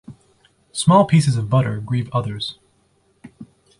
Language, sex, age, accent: English, male, 19-29, United States English